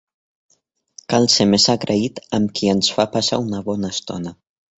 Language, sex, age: Catalan, male, 19-29